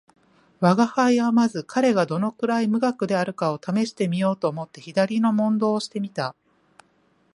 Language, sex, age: Japanese, female, 40-49